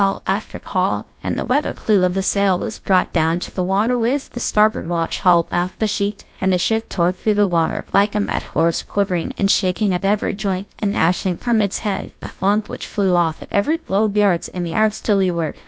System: TTS, GlowTTS